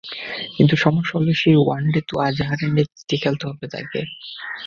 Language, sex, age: Bengali, male, 19-29